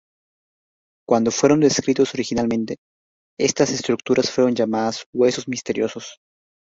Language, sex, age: Spanish, male, under 19